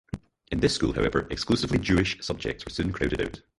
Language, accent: English, Scottish English